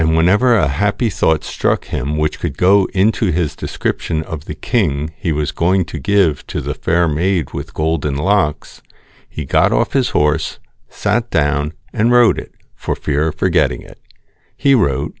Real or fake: real